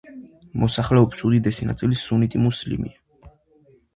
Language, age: Georgian, under 19